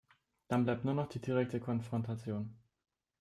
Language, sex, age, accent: German, male, 19-29, Deutschland Deutsch